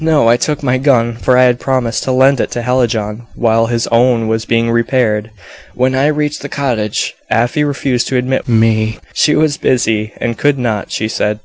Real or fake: real